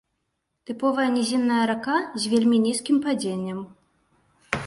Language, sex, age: Belarusian, female, 30-39